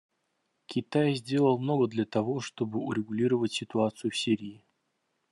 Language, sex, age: Russian, male, 19-29